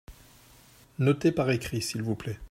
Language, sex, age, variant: French, male, 40-49, Français de métropole